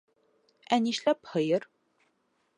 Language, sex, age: Bashkir, female, 19-29